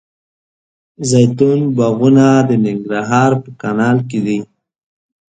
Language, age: Pashto, 19-29